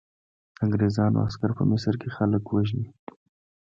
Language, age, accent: Pashto, 19-29, معیاري پښتو